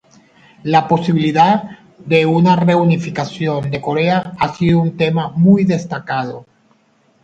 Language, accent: Spanish, Caribe: Cuba, Venezuela, Puerto Rico, República Dominicana, Panamá, Colombia caribeña, México caribeño, Costa del golfo de México